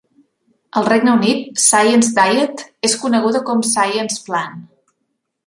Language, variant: Catalan, Central